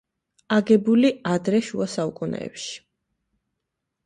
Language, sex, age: Georgian, female, 19-29